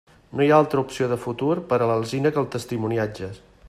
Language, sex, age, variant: Catalan, male, 50-59, Central